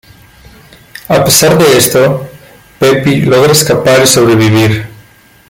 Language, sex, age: Spanish, male, 19-29